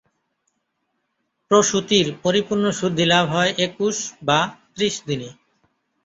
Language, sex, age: Bengali, male, 30-39